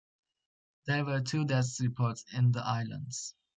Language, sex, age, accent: English, male, under 19, United States English